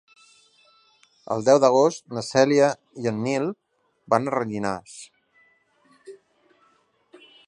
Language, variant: Catalan, Central